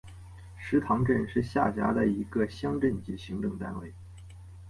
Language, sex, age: Chinese, male, 19-29